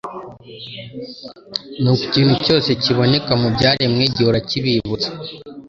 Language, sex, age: Kinyarwanda, male, under 19